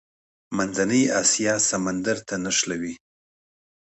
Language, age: Pashto, 40-49